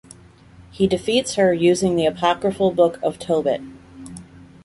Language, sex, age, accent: English, female, 30-39, United States English